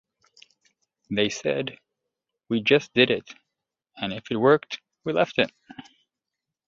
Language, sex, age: English, male, 30-39